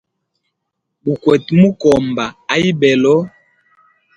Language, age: Hemba, 30-39